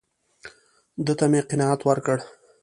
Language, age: Pashto, 19-29